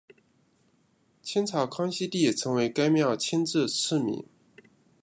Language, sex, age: Chinese, male, 30-39